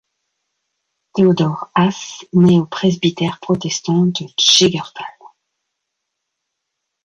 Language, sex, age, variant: French, female, 50-59, Français de métropole